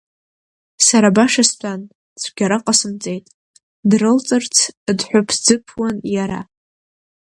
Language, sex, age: Abkhazian, female, under 19